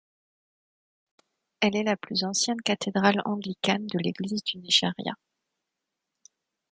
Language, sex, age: French, female, 19-29